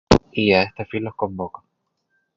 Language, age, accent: Spanish, 19-29, España: Islas Canarias